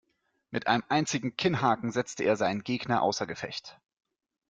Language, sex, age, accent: German, male, 30-39, Deutschland Deutsch